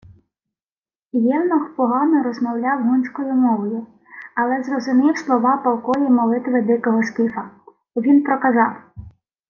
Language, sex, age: Ukrainian, female, 19-29